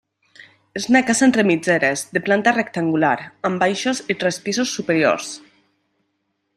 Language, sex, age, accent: Catalan, female, 19-29, valencià